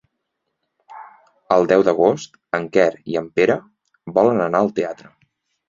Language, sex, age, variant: Catalan, male, 19-29, Central